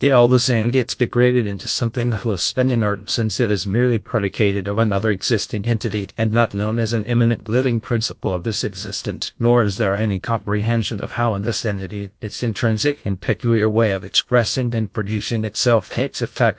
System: TTS, GlowTTS